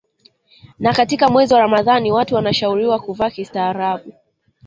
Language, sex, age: Swahili, female, 19-29